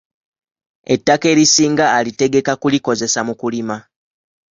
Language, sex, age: Ganda, male, 19-29